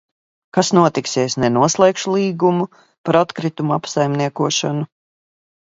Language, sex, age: Latvian, female, 50-59